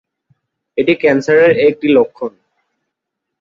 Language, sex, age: Bengali, male, 19-29